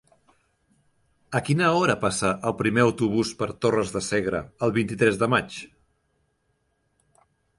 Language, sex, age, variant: Catalan, male, 30-39, Central